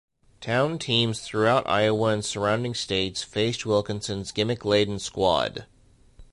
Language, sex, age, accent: English, male, 30-39, United States English